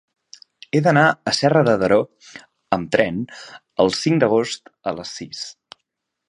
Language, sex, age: Catalan, male, 19-29